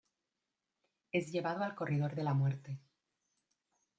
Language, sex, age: Spanish, female, 40-49